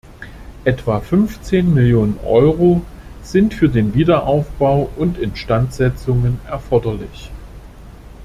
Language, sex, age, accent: German, male, 40-49, Deutschland Deutsch